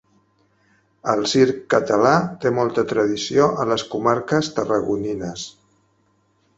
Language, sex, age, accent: Catalan, male, 50-59, Barceloní